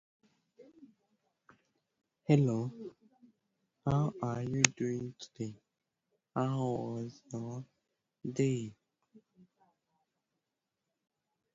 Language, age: English, 19-29